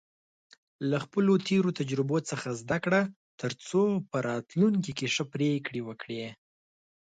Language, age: Pashto, 19-29